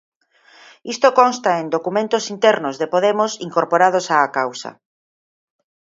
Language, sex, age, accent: Galician, female, 50-59, Normativo (estándar)